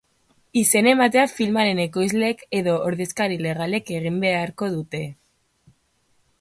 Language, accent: Basque, Erdialdekoa edo Nafarra (Gipuzkoa, Nafarroa)